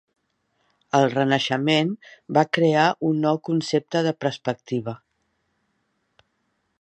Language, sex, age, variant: Catalan, female, 60-69, Central